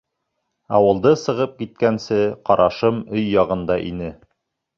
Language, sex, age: Bashkir, male, 30-39